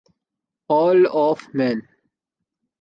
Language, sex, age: Urdu, male, 19-29